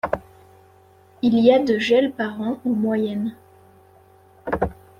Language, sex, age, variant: French, female, 19-29, Français de métropole